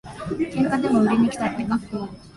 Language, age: Japanese, 19-29